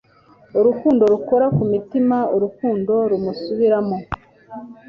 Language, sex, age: Kinyarwanda, female, 40-49